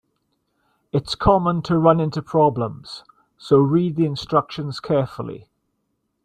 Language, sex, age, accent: English, male, 60-69, Welsh English